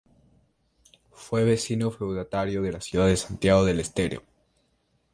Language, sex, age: Spanish, male, 19-29